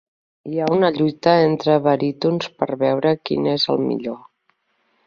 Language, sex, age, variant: Catalan, female, 40-49, Central